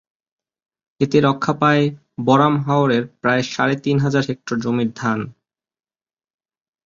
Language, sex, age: Bengali, male, 19-29